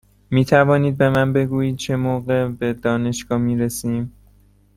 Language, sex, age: Persian, male, 19-29